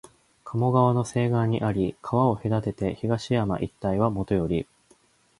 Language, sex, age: Japanese, male, 19-29